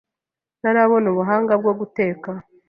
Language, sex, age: Kinyarwanda, female, 19-29